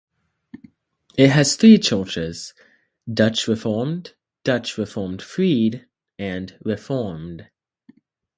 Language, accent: English, England English